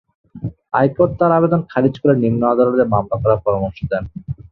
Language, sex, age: Bengali, male, 19-29